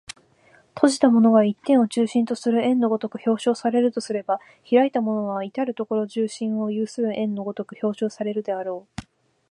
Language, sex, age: Japanese, female, 19-29